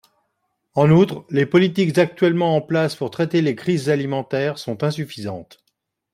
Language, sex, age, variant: French, male, 50-59, Français de métropole